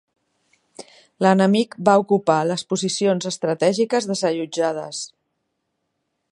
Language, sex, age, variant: Catalan, female, 50-59, Central